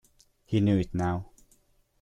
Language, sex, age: English, male, under 19